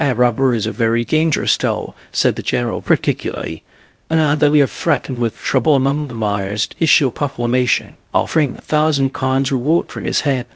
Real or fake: fake